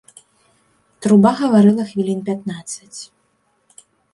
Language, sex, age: Belarusian, female, 19-29